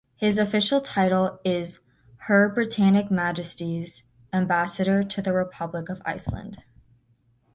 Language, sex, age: English, female, under 19